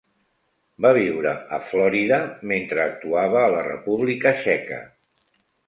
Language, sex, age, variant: Catalan, male, 60-69, Central